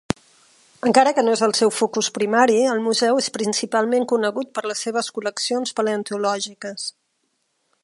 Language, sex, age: Catalan, female, 50-59